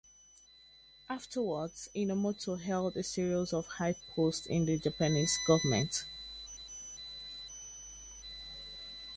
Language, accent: English, England English